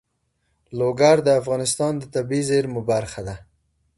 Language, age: Pashto, 30-39